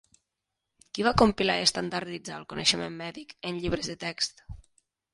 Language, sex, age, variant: Catalan, female, 19-29, Nord-Occidental